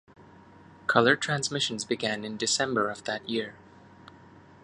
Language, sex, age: English, male, 30-39